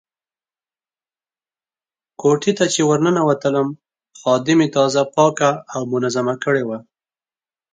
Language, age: Pashto, 19-29